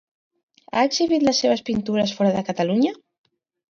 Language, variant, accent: Catalan, Central, central